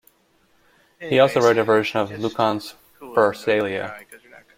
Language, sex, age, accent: English, male, 30-39, United States English